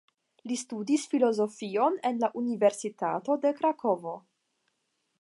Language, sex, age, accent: Esperanto, female, 19-29, Internacia